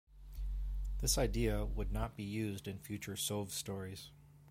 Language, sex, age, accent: English, male, 30-39, United States English